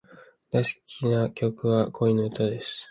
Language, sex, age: Japanese, male, 19-29